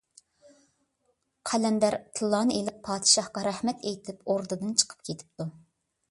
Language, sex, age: Uyghur, female, under 19